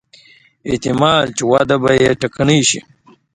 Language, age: Pashto, 19-29